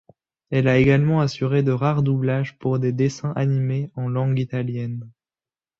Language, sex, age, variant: French, male, 19-29, Français de métropole